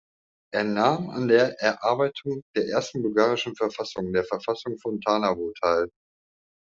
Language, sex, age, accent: German, male, 30-39, Deutschland Deutsch